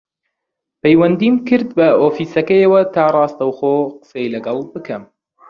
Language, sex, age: Central Kurdish, male, 19-29